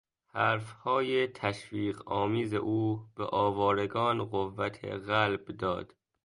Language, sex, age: Persian, male, under 19